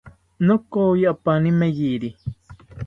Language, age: South Ucayali Ashéninka, 30-39